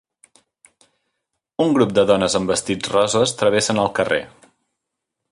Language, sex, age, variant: Catalan, male, 19-29, Central